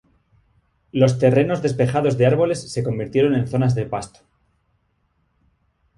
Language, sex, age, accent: Spanish, male, 30-39, España: Norte peninsular (Asturias, Castilla y León, Cantabria, País Vasco, Navarra, Aragón, La Rioja, Guadalajara, Cuenca)